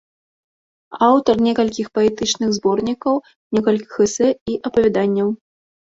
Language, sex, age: Belarusian, female, 30-39